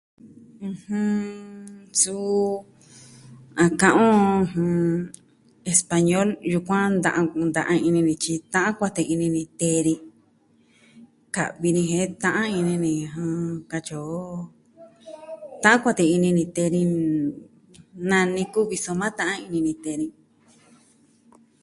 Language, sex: Southwestern Tlaxiaco Mixtec, female